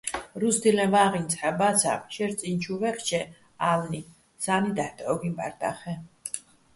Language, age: Bats, 60-69